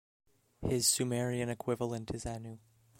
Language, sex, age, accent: English, male, under 19, Canadian English